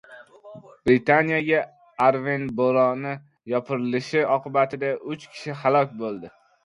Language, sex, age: Uzbek, male, under 19